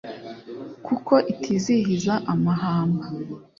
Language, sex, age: Kinyarwanda, female, 19-29